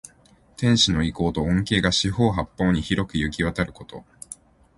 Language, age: Japanese, 19-29